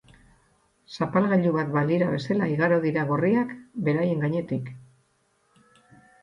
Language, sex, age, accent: Basque, female, 60-69, Erdialdekoa edo Nafarra (Gipuzkoa, Nafarroa)